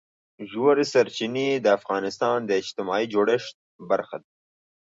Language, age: Pashto, 19-29